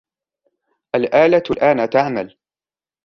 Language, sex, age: Arabic, male, 19-29